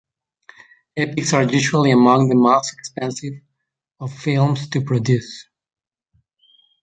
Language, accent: English, United States English